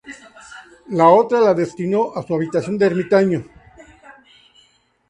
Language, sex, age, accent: Spanish, male, 50-59, México